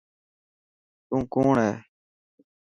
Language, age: Dhatki, 19-29